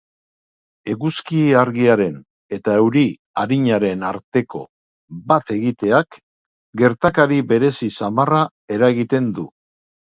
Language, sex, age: Basque, male, 60-69